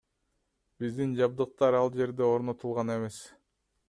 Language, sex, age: Kyrgyz, male, 19-29